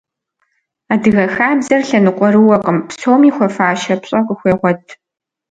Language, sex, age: Kabardian, female, 19-29